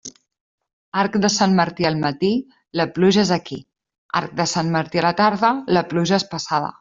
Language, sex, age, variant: Catalan, female, 30-39, Central